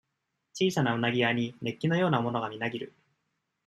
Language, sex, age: Japanese, male, 19-29